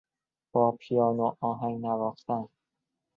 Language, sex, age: Persian, male, 19-29